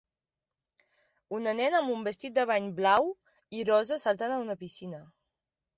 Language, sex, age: Catalan, female, 19-29